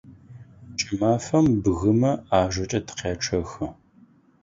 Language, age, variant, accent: Adyghe, 30-39, Адыгабзэ (Кирил, пстэумэ зэдыряе), Кıэмгуй (Çemguy)